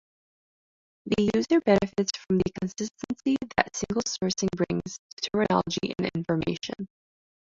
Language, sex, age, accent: English, female, 19-29, United States English